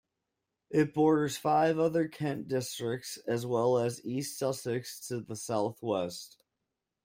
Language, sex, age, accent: English, male, 19-29, United States English